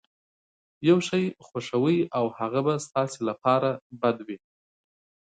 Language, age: Pashto, 30-39